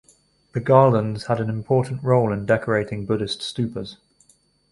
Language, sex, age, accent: English, male, 19-29, England English